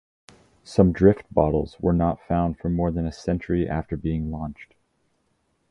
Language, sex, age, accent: English, male, 19-29, Canadian English